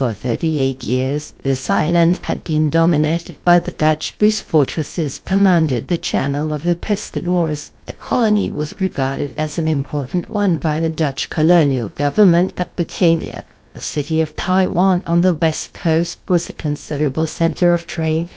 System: TTS, GlowTTS